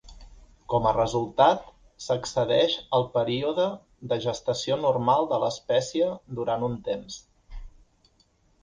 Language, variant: Catalan, Central